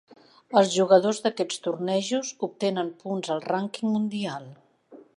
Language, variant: Catalan, Central